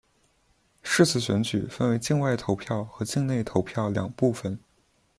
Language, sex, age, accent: Chinese, male, under 19, 出生地：北京市